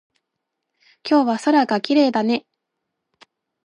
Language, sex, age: Japanese, female, 19-29